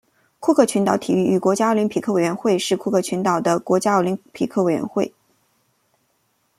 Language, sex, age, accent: Chinese, female, 30-39, 出生地：吉林省